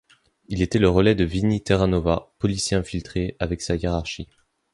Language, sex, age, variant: French, male, 19-29, Français de métropole